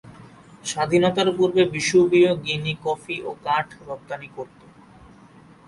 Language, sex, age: Bengali, male, 19-29